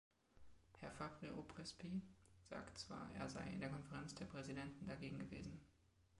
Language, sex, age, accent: German, male, 19-29, Deutschland Deutsch